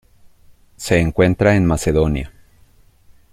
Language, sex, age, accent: Spanish, male, 40-49, Caribe: Cuba, Venezuela, Puerto Rico, República Dominicana, Panamá, Colombia caribeña, México caribeño, Costa del golfo de México